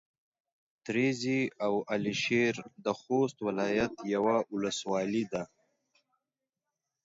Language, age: Pashto, 30-39